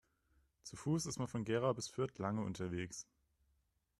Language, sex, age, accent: German, male, 19-29, Deutschland Deutsch